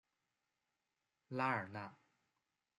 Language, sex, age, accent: Chinese, male, 19-29, 出生地：河南省